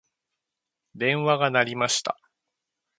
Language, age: Japanese, 30-39